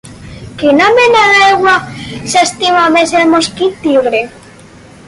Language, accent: Catalan, valencià